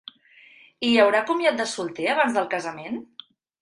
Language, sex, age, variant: Catalan, female, 30-39, Central